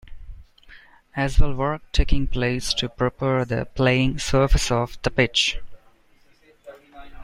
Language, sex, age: English, male, 19-29